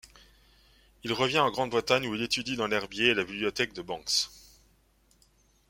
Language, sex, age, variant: French, male, 30-39, Français de métropole